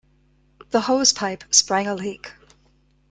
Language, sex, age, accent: English, female, 50-59, United States English